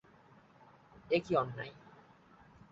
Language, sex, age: Bengali, male, 19-29